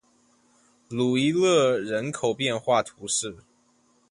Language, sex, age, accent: Chinese, male, 19-29, 出生地：福建省